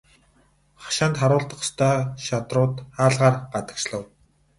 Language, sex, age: Mongolian, male, 19-29